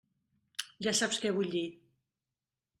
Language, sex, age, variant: Catalan, female, 40-49, Central